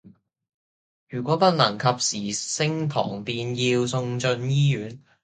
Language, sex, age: Cantonese, male, under 19